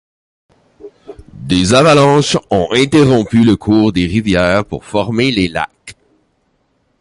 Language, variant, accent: French, Français d'Amérique du Nord, Français du Canada